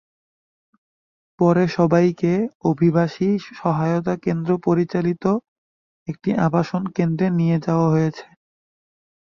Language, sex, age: Bengali, male, 19-29